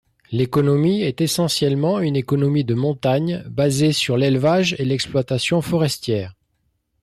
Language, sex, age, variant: French, male, 50-59, Français de métropole